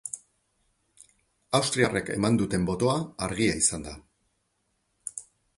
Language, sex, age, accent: Basque, male, 50-59, Mendebalekoa (Araba, Bizkaia, Gipuzkoako mendebaleko herri batzuk)